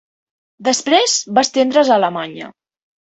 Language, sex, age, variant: Catalan, female, under 19, Central